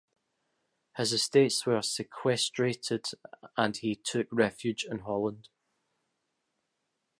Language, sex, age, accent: English, male, 30-39, Scottish English